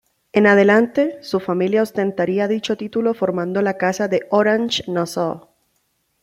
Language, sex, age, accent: Spanish, female, 19-29, Andino-Pacífico: Colombia, Perú, Ecuador, oeste de Bolivia y Venezuela andina